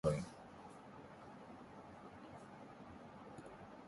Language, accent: English, India and South Asia (India, Pakistan, Sri Lanka)